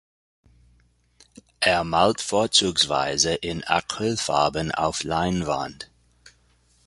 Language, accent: German, Deutschland Deutsch